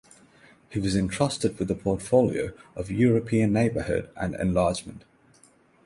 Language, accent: English, England English; India and South Asia (India, Pakistan, Sri Lanka)